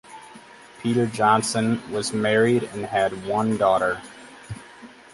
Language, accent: English, United States English